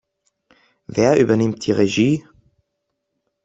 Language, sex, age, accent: German, male, under 19, Österreichisches Deutsch